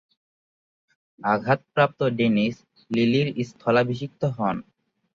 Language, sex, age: Bengali, male, 19-29